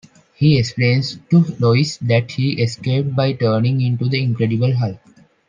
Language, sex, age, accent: English, male, 19-29, India and South Asia (India, Pakistan, Sri Lanka)